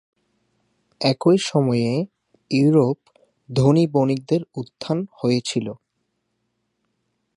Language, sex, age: Bengali, male, 19-29